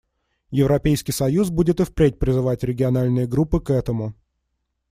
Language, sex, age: Russian, male, 19-29